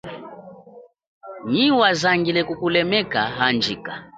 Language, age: Chokwe, 30-39